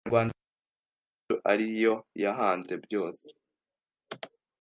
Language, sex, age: Kinyarwanda, male, under 19